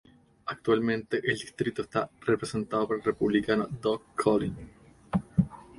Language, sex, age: Spanish, male, 30-39